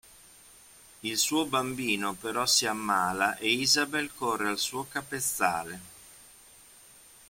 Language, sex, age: Italian, male, 50-59